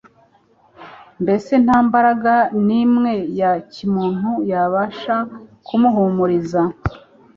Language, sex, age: Kinyarwanda, male, 19-29